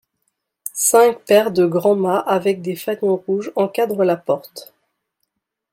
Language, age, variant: French, 19-29, Français de métropole